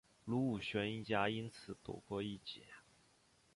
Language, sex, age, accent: Chinese, male, 19-29, 出生地：江西省